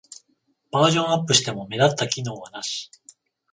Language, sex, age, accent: Japanese, male, 40-49, 関西